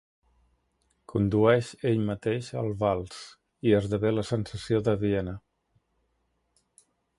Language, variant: Catalan, Central